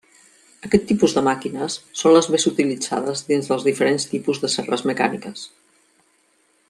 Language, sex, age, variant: Catalan, female, 50-59, Central